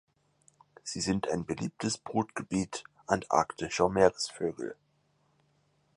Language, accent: German, Deutschland Deutsch